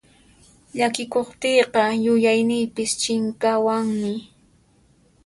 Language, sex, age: Puno Quechua, female, 19-29